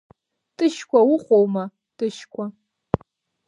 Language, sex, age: Abkhazian, female, 19-29